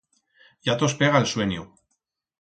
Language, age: Aragonese, 30-39